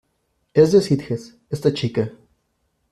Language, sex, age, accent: Spanish, male, 30-39, México